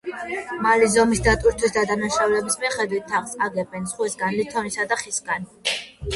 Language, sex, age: Georgian, female, under 19